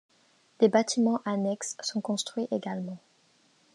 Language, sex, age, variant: French, female, under 19, Français de métropole